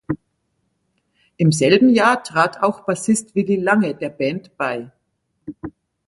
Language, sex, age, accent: German, female, 60-69, Deutschland Deutsch